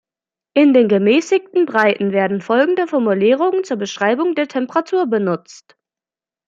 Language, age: German, 19-29